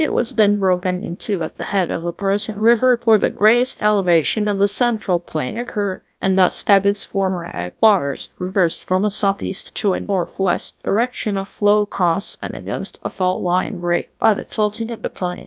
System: TTS, GlowTTS